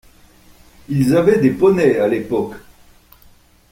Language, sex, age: French, male, 70-79